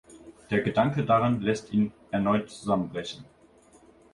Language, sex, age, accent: German, male, under 19, Deutschland Deutsch